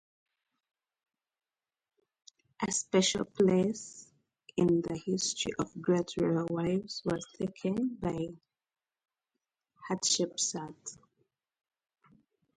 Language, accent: English, Southern African (South Africa, Zimbabwe, Namibia)